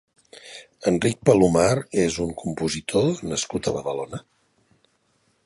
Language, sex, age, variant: Catalan, male, 50-59, Central